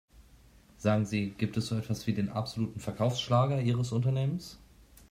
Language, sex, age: German, male, 30-39